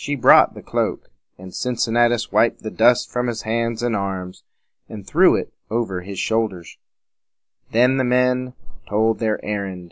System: none